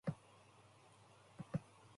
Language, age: English, 19-29